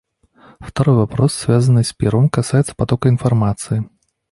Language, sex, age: Russian, male, 30-39